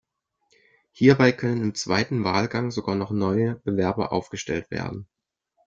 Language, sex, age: German, male, 19-29